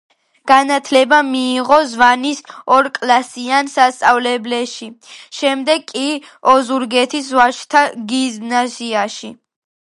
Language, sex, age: Georgian, female, under 19